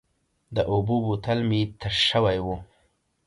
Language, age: Pashto, 19-29